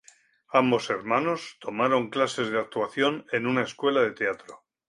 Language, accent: Spanish, España: Centro-Sur peninsular (Madrid, Toledo, Castilla-La Mancha)